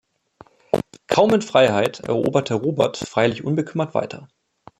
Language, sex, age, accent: German, male, 19-29, Deutschland Deutsch